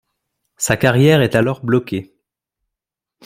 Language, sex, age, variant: French, male, 19-29, Français de métropole